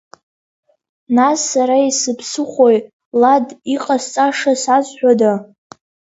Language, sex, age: Abkhazian, female, under 19